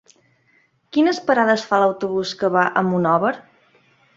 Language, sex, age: Catalan, female, 19-29